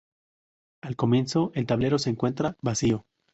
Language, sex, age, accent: Spanish, male, 19-29, México